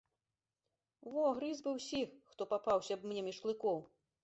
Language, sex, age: Belarusian, female, 50-59